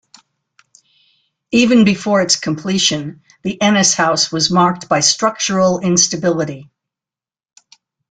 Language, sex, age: English, female, 80-89